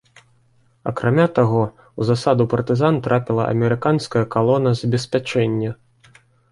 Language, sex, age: Belarusian, male, 30-39